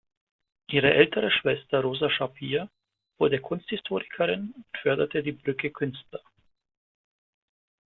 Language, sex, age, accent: German, male, 40-49, Deutschland Deutsch